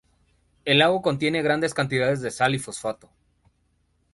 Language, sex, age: Spanish, male, 30-39